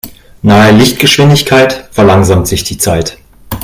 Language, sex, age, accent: German, male, 19-29, Deutschland Deutsch